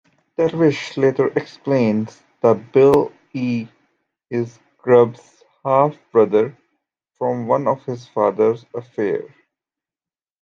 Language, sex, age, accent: English, male, 19-29, United States English